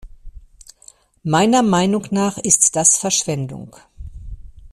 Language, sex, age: German, female, 50-59